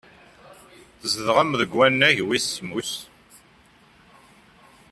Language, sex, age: Kabyle, male, 30-39